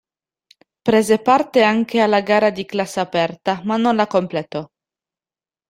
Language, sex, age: Italian, female, 19-29